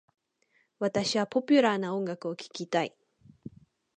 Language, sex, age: Japanese, female, 19-29